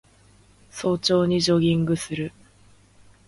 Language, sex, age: Japanese, female, 19-29